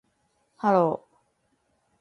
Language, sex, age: Japanese, female, 19-29